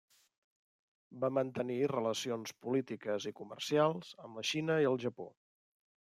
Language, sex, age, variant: Catalan, male, 50-59, Central